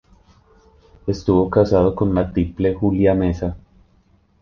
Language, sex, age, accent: Spanish, male, 30-39, México